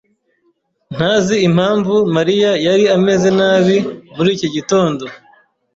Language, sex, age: Kinyarwanda, male, 30-39